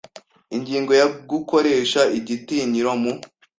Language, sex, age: Kinyarwanda, male, 19-29